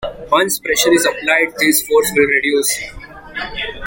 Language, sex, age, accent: English, male, 19-29, India and South Asia (India, Pakistan, Sri Lanka)